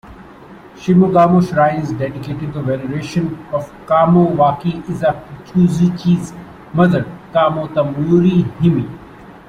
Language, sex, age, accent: English, male, 30-39, India and South Asia (India, Pakistan, Sri Lanka)